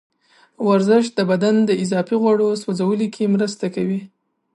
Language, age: Pashto, 19-29